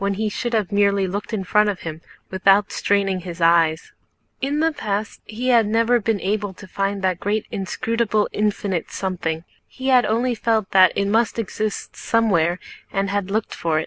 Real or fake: real